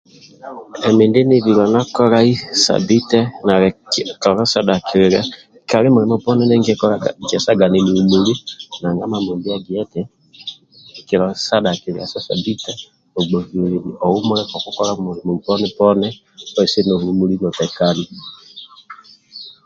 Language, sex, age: Amba (Uganda), male, 30-39